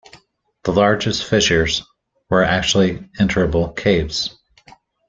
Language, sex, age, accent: English, male, 40-49, United States English